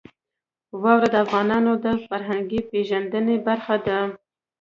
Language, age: Pashto, 19-29